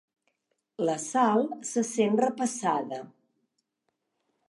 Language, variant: Catalan, Septentrional